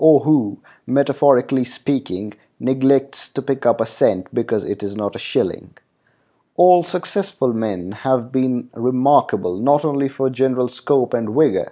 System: none